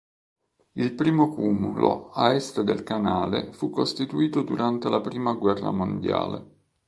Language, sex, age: Italian, male, 50-59